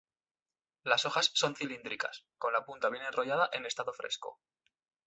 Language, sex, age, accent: Spanish, male, 19-29, España: Norte peninsular (Asturias, Castilla y León, Cantabria, País Vasco, Navarra, Aragón, La Rioja, Guadalajara, Cuenca)